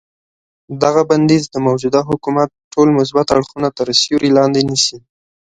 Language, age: Pashto, 19-29